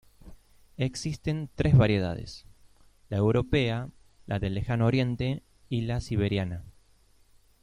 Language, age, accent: Spanish, 30-39, Rioplatense: Argentina, Uruguay, este de Bolivia, Paraguay